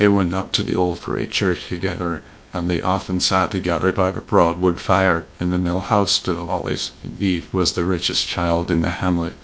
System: TTS, GlowTTS